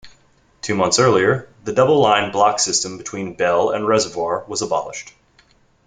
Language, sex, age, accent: English, male, 19-29, United States English